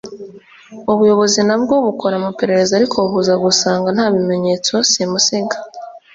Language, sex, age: Kinyarwanda, female, 30-39